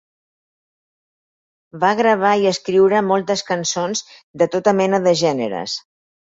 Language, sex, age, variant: Catalan, female, 60-69, Central